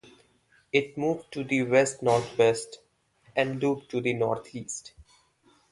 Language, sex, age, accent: English, male, 19-29, India and South Asia (India, Pakistan, Sri Lanka)